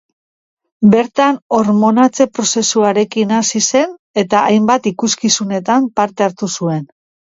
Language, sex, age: Basque, female, 50-59